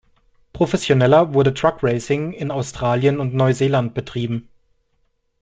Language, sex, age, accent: German, male, 30-39, Deutschland Deutsch